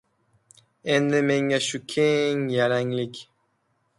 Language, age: Uzbek, 19-29